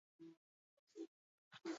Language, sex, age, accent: Basque, female, 40-49, Mendebalekoa (Araba, Bizkaia, Gipuzkoako mendebaleko herri batzuk)